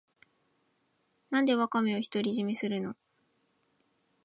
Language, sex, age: Japanese, female, 19-29